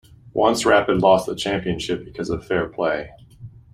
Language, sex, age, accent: English, male, 30-39, United States English